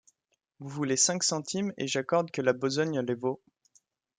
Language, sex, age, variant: French, male, 19-29, Français de métropole